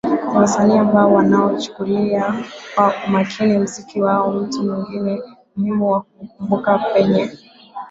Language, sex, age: Swahili, female, 19-29